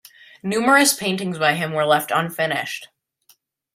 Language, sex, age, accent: English, male, under 19, United States English